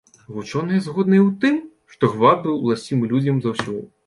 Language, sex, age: Belarusian, male, 19-29